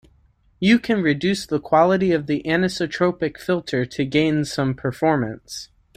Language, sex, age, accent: English, male, 19-29, United States English